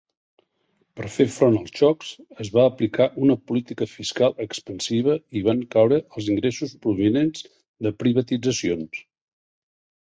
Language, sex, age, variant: Catalan, male, 50-59, Nord-Occidental